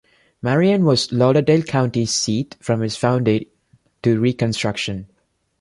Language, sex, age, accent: English, male, 19-29, India and South Asia (India, Pakistan, Sri Lanka)